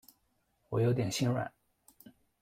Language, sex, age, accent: Chinese, male, 19-29, 出生地：江苏省